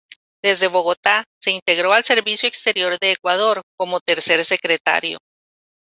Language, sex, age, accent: Spanish, female, 50-59, América central